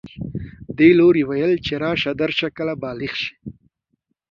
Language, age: Pashto, under 19